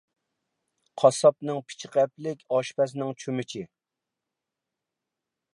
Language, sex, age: Uyghur, male, 40-49